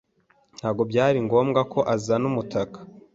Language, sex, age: Kinyarwanda, male, 19-29